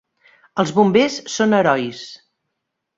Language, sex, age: Catalan, female, 50-59